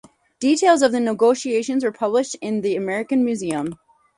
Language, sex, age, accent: English, female, 30-39, United States English